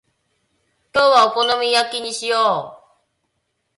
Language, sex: Japanese, female